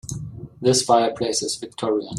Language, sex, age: English, male, 30-39